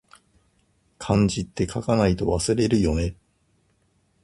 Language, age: Japanese, 50-59